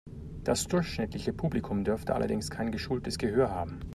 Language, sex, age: German, male, 40-49